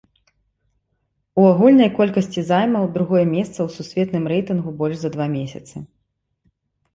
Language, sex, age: Belarusian, female, 30-39